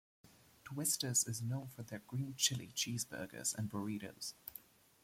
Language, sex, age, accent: English, male, 19-29, England English